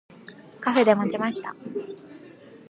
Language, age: Japanese, 19-29